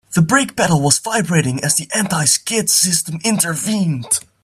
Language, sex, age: English, male, 19-29